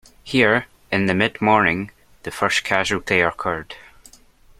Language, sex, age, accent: English, male, under 19, Scottish English